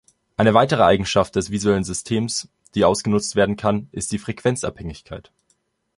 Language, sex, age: German, male, 19-29